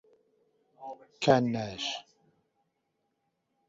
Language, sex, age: Portuguese, male, 40-49